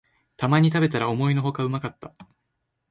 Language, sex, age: Japanese, male, 19-29